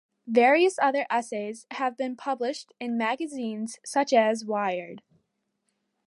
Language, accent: English, United States English